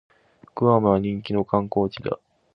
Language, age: Japanese, 19-29